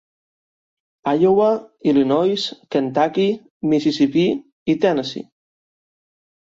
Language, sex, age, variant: Catalan, male, 19-29, Central